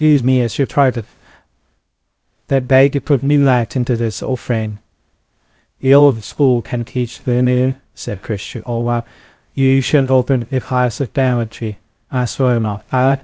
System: TTS, VITS